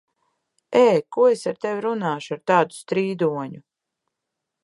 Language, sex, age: Latvian, female, 40-49